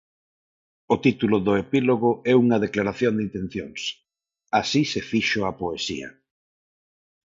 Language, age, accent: Galician, 30-39, Normativo (estándar); Neofalante